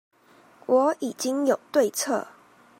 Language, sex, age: Chinese, female, 19-29